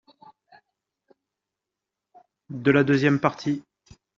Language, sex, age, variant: French, male, 30-39, Français de métropole